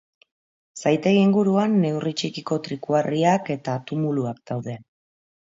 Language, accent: Basque, Mendebalekoa (Araba, Bizkaia, Gipuzkoako mendebaleko herri batzuk)